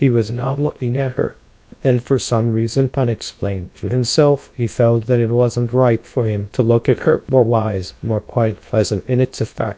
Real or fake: fake